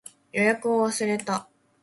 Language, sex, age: Japanese, female, 19-29